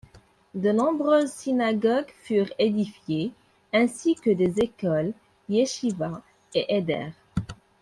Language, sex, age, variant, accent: French, female, 19-29, Français du nord de l'Afrique, Français du Maroc